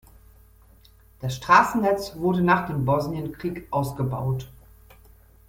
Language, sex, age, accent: German, female, 50-59, Deutschland Deutsch